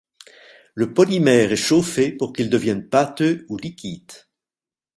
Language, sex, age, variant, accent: French, male, 60-69, Français d'Europe, Français de Belgique